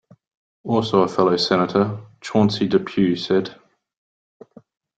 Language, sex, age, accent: English, male, 30-39, Australian English